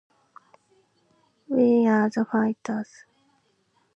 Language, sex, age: English, female, under 19